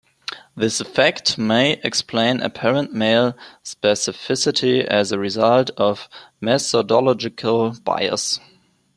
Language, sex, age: English, male, 19-29